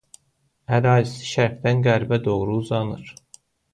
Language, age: Azerbaijani, 30-39